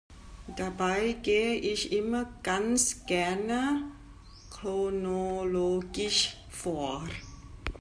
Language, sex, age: German, female, 40-49